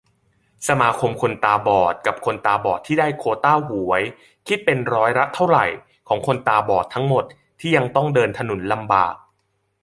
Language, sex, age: Thai, male, 19-29